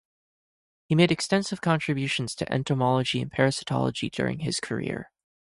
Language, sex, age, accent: English, male, 19-29, United States English